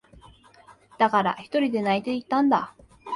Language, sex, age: Japanese, female, 19-29